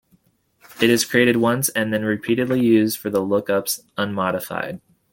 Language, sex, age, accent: English, male, 19-29, United States English